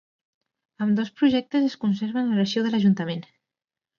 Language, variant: Catalan, Central